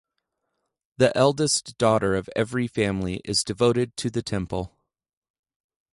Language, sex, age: English, male, 30-39